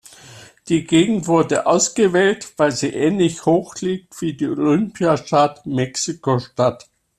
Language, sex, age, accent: German, male, 60-69, Deutschland Deutsch